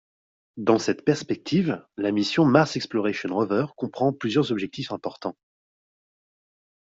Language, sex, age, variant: French, male, 19-29, Français de métropole